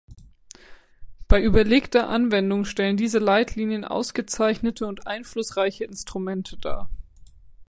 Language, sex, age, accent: German, female, 19-29, Deutschland Deutsch